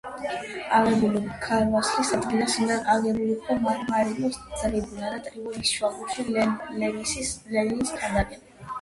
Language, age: Georgian, 19-29